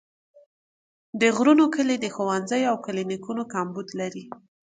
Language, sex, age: Pashto, female, 19-29